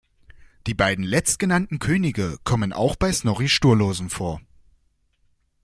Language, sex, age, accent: German, male, under 19, Deutschland Deutsch